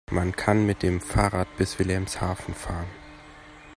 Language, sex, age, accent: German, male, 30-39, Deutschland Deutsch